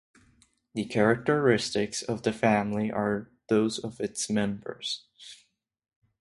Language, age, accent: English, under 19, Canadian English